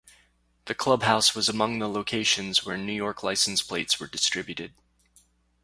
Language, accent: English, United States English